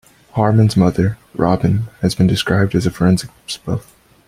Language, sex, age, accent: English, male, 19-29, United States English